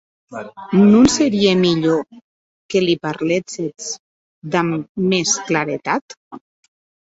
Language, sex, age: Occitan, female, 40-49